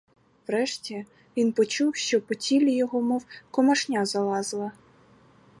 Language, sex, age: Ukrainian, female, 19-29